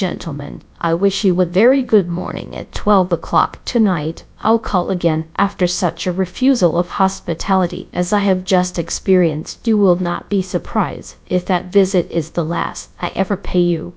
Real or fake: fake